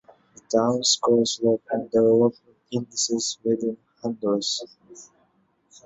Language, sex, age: English, male, 19-29